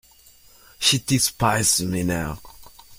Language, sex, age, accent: English, male, under 19, United States English